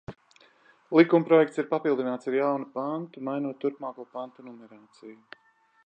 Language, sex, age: Latvian, male, 40-49